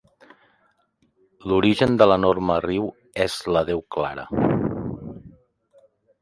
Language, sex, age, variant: Catalan, male, 40-49, Central